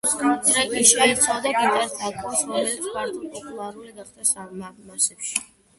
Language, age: Georgian, 19-29